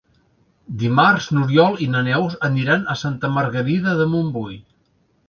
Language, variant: Catalan, Central